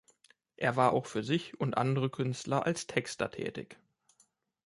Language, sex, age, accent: German, male, 19-29, Deutschland Deutsch